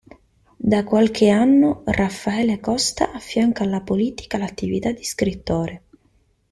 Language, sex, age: Italian, female, 19-29